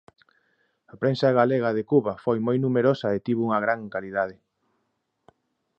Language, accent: Galician, Oriental (común en zona oriental)